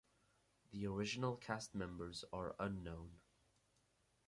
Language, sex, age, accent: English, male, under 19, United States English